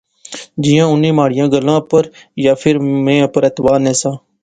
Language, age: Pahari-Potwari, 19-29